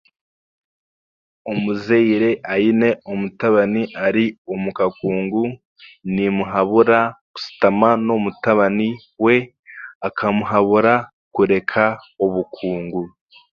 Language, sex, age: Chiga, male, 19-29